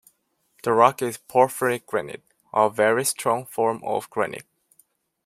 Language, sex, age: English, male, 19-29